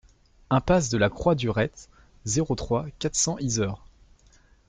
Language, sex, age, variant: French, male, 19-29, Français de métropole